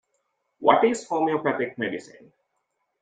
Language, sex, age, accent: English, male, 30-39, India and South Asia (India, Pakistan, Sri Lanka)